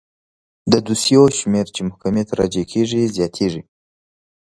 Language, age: Pashto, 19-29